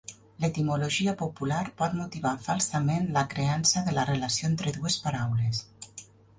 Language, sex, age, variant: Catalan, female, 40-49, Nord-Occidental